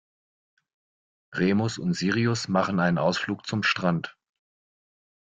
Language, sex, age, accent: German, male, 40-49, Deutschland Deutsch